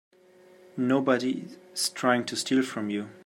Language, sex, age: English, male, 19-29